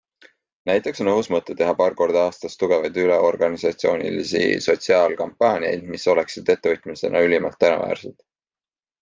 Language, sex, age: Estonian, male, 30-39